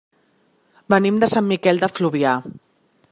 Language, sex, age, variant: Catalan, female, 40-49, Central